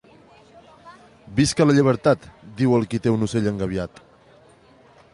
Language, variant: Catalan, Nord-Occidental